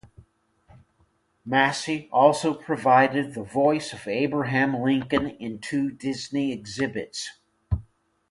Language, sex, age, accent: English, male, 60-69, United States English